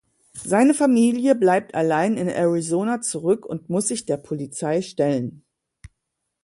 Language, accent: German, Deutschland Deutsch